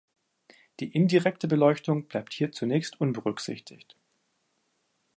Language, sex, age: German, male, 19-29